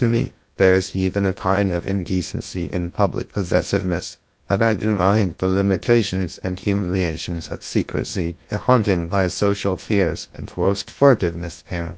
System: TTS, GlowTTS